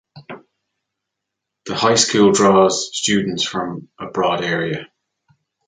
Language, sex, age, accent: English, male, 30-39, Irish English